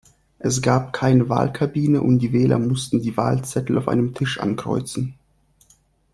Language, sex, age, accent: German, male, 30-39, Russisch Deutsch